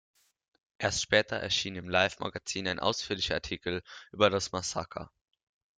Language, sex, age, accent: German, male, under 19, Deutschland Deutsch